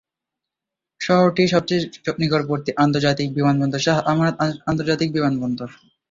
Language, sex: Bengali, male